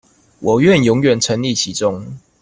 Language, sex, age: Chinese, male, 19-29